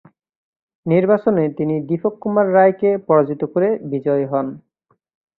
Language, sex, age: Bengali, male, 19-29